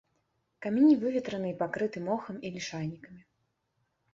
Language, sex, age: Belarusian, female, 19-29